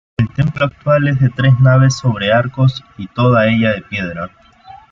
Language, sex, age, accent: Spanish, male, 19-29, Andino-Pacífico: Colombia, Perú, Ecuador, oeste de Bolivia y Venezuela andina